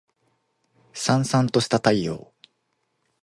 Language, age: Japanese, 19-29